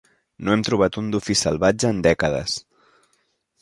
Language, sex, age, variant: Catalan, male, 30-39, Central